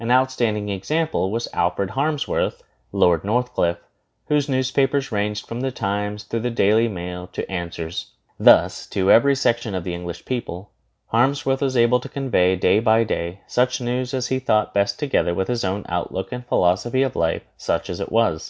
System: none